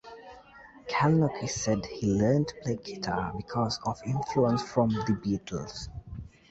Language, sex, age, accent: English, male, 19-29, England English